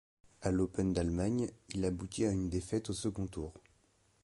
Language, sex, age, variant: French, male, 19-29, Français de métropole